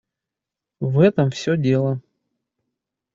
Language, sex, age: Russian, male, 30-39